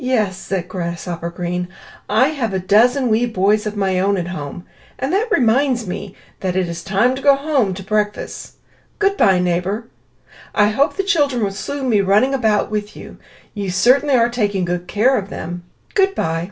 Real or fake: real